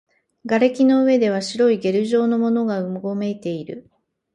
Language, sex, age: Japanese, female, 40-49